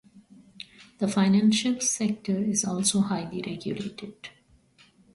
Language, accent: English, India and South Asia (India, Pakistan, Sri Lanka)